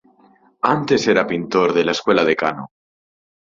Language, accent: Spanish, España: Norte peninsular (Asturias, Castilla y León, Cantabria, País Vasco, Navarra, Aragón, La Rioja, Guadalajara, Cuenca)